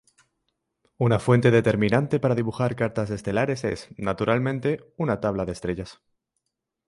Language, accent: Spanish, España: Centro-Sur peninsular (Madrid, Toledo, Castilla-La Mancha)